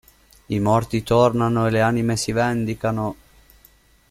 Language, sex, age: Italian, male, 19-29